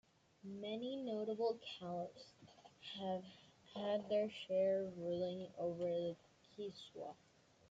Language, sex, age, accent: English, male, under 19, United States English